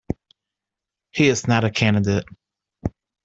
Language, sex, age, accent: English, male, 30-39, United States English